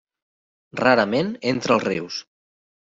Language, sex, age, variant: Catalan, male, 30-39, Central